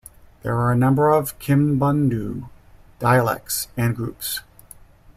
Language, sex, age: English, male, 40-49